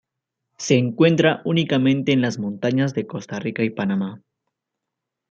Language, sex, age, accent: Spanish, male, 19-29, Andino-Pacífico: Colombia, Perú, Ecuador, oeste de Bolivia y Venezuela andina